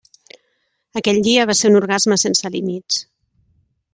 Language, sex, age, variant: Catalan, female, 30-39, Central